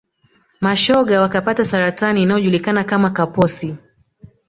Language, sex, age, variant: Swahili, female, 19-29, Kiswahili Sanifu (EA)